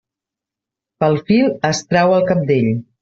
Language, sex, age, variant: Catalan, female, 40-49, Central